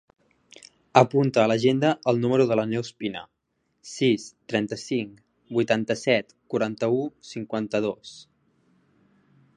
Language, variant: Catalan, Central